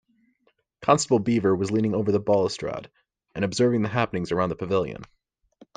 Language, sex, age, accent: English, male, under 19, United States English